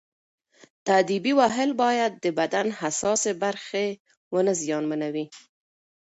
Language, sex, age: Pashto, female, 30-39